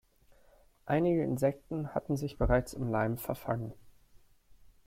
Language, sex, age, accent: German, male, 19-29, Deutschland Deutsch